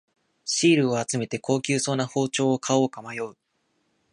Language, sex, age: Japanese, male, 19-29